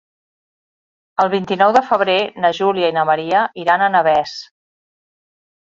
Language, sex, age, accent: Catalan, female, 50-59, Català central